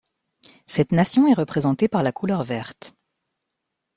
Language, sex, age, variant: French, female, 40-49, Français de métropole